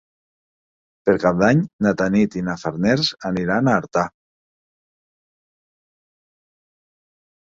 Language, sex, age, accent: Catalan, male, 50-59, valencià